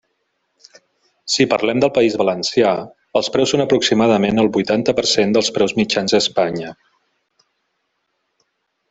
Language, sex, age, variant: Catalan, male, 40-49, Central